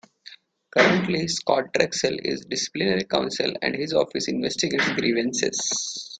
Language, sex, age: English, male, 30-39